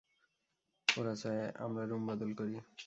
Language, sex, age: Bengali, male, 19-29